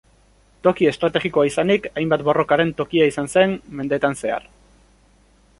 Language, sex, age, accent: Basque, male, 19-29, Erdialdekoa edo Nafarra (Gipuzkoa, Nafarroa)